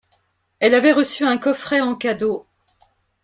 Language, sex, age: French, female, 50-59